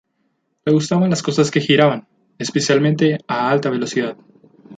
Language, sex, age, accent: Spanish, male, 19-29, México